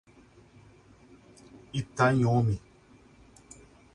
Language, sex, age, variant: Portuguese, male, 40-49, Portuguese (Brasil)